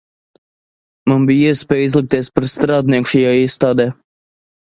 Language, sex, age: Latvian, male, 19-29